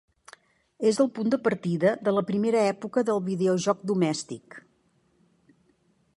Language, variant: Catalan, Central